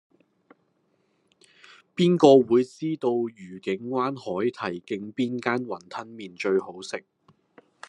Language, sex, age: Cantonese, male, 19-29